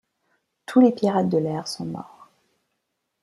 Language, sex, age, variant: French, female, 19-29, Français de métropole